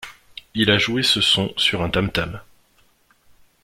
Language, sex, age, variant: French, male, 19-29, Français de métropole